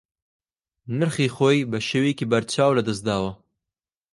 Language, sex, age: Central Kurdish, male, 19-29